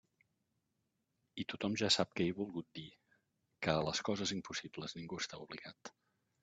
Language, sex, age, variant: Catalan, male, 50-59, Central